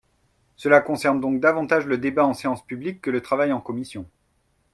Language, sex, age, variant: French, male, 30-39, Français de métropole